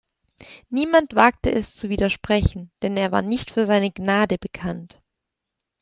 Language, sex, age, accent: German, female, 30-39, Deutschland Deutsch